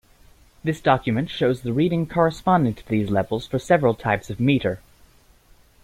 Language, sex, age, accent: English, male, 19-29, United States English